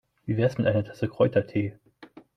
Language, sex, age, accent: German, male, 19-29, Deutschland Deutsch